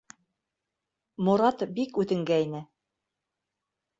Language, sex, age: Bashkir, female, 40-49